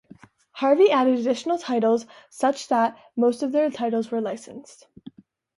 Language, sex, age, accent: English, female, 19-29, United States English